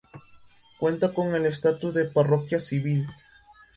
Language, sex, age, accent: Spanish, male, under 19, Andino-Pacífico: Colombia, Perú, Ecuador, oeste de Bolivia y Venezuela andina